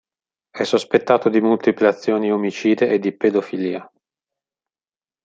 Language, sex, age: Italian, male, 50-59